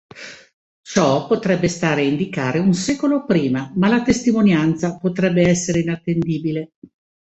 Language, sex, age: Italian, female, 50-59